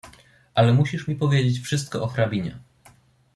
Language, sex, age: Polish, male, 19-29